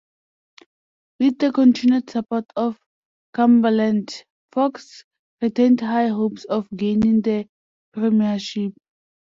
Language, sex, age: English, female, 19-29